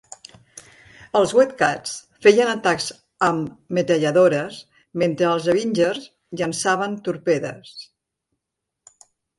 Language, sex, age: Catalan, female, 60-69